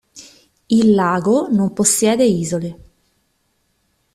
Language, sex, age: Italian, female, 19-29